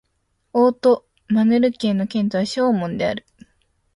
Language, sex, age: Japanese, female, under 19